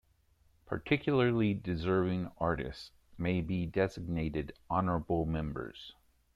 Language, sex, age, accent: English, male, 40-49, United States English